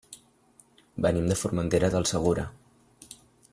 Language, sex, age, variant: Catalan, male, under 19, Central